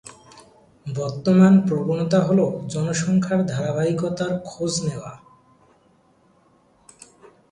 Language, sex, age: Bengali, male, 19-29